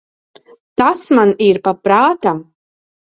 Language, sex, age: Latvian, female, 30-39